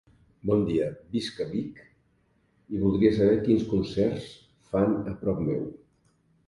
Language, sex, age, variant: Catalan, male, 50-59, Septentrional